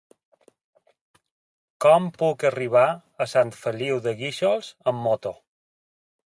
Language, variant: Catalan, Balear